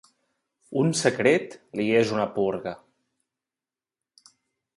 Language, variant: Catalan, Septentrional